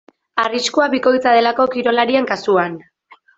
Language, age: Basque, 19-29